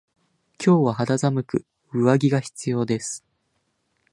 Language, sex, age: Japanese, male, 19-29